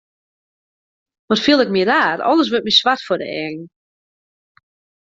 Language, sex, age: Western Frisian, female, 19-29